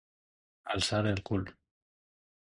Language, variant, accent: Catalan, Nord-Occidental, nord-occidental